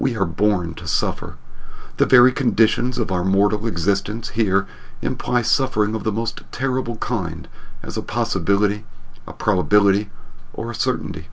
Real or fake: real